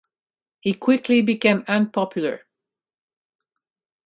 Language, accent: English, United States English